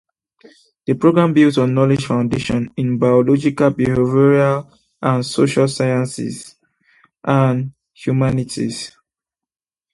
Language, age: English, 19-29